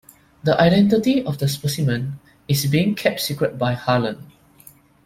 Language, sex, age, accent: English, male, 19-29, Singaporean English